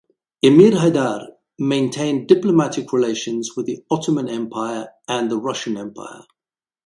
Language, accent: English, Southern African (South Africa, Zimbabwe, Namibia)